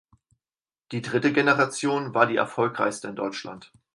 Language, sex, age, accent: German, male, 19-29, Deutschland Deutsch